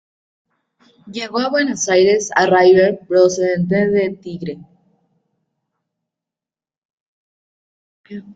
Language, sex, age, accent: Spanish, female, 19-29, México